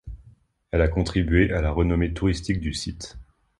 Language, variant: French, Français de métropole